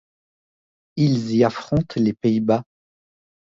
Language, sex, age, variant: French, male, 30-39, Français de métropole